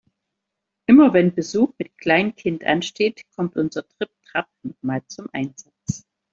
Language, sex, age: German, female, 60-69